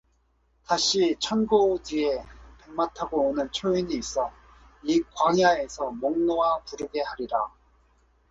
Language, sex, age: Korean, male, 40-49